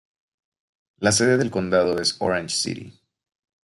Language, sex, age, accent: Spanish, male, 19-29, México